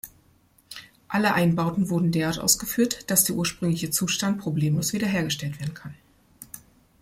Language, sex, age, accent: German, female, 40-49, Deutschland Deutsch